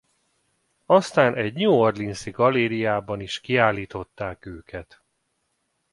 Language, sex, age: Hungarian, male, 40-49